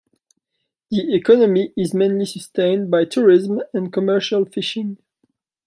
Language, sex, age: English, male, 19-29